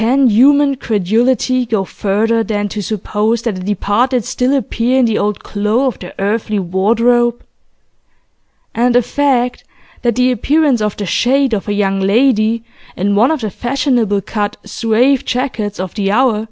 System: none